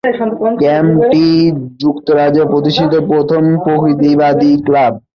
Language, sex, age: Bengali, male, 19-29